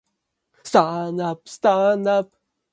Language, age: English, 19-29